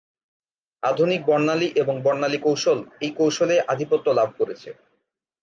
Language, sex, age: Bengali, male, 19-29